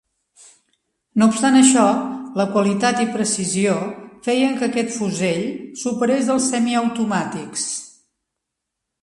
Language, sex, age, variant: Catalan, female, 60-69, Central